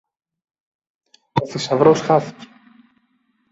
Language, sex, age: Greek, male, 19-29